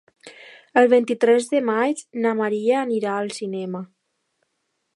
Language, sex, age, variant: Catalan, female, under 19, Alacantí